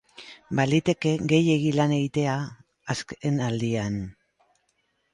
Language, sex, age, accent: Basque, female, 60-69, Mendebalekoa (Araba, Bizkaia, Gipuzkoako mendebaleko herri batzuk)